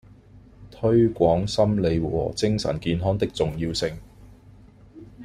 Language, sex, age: Cantonese, male, 40-49